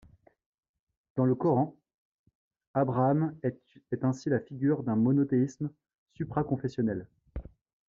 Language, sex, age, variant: French, male, 30-39, Français de métropole